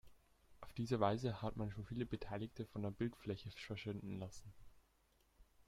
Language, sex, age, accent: German, male, under 19, Österreichisches Deutsch